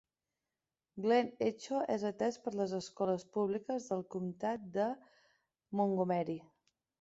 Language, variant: Catalan, Nord-Occidental